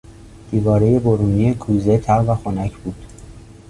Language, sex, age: Persian, male, 19-29